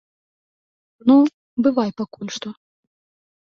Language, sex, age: Belarusian, female, 30-39